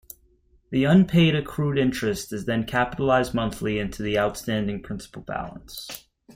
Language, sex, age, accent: English, male, 19-29, United States English